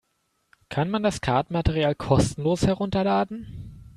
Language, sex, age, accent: German, male, 19-29, Deutschland Deutsch